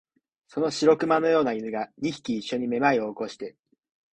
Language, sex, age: Japanese, male, 19-29